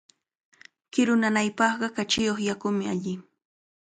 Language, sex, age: Cajatambo North Lima Quechua, female, 19-29